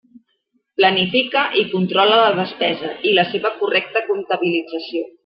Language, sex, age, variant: Catalan, female, 40-49, Central